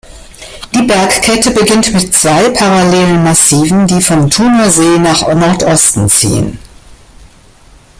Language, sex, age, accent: German, female, 60-69, Deutschland Deutsch